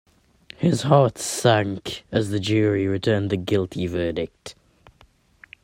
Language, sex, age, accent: English, male, under 19, England English